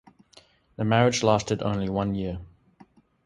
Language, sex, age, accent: English, male, 30-39, Australian English